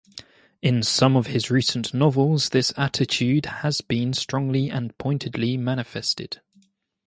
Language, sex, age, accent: English, male, 19-29, England English